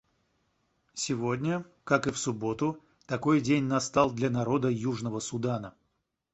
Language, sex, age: Russian, male, 40-49